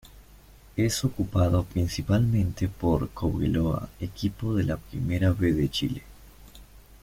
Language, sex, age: Spanish, male, 19-29